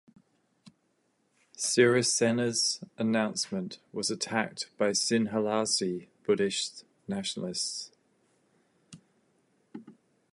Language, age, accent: English, 40-49, Australian English